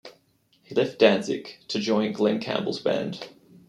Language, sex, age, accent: English, male, 19-29, Australian English